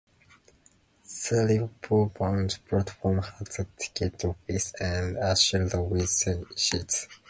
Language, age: English, 19-29